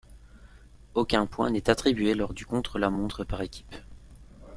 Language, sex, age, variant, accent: French, male, 19-29, Français d'Europe, Français de Belgique